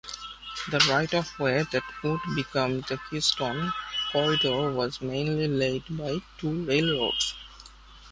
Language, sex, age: English, male, 19-29